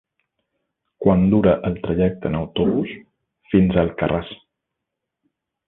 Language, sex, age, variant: Catalan, male, 40-49, Balear